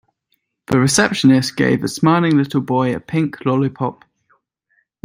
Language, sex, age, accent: English, male, 19-29, England English